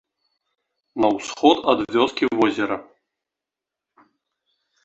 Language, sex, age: Belarusian, male, 30-39